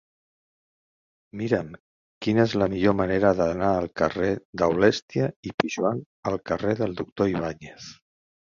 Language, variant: Catalan, Central